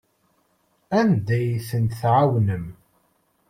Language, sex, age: Kabyle, male, 19-29